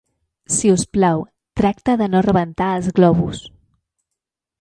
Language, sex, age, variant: Catalan, female, 30-39, Central